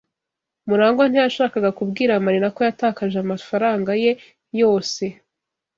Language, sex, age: Kinyarwanda, female, 19-29